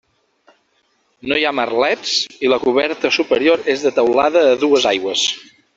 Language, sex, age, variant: Catalan, male, 40-49, Central